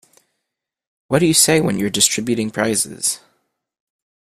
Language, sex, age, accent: English, male, 19-29, United States English